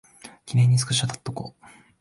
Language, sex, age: Japanese, male, 19-29